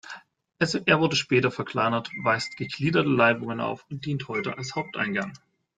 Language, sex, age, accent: German, male, 19-29, Deutschland Deutsch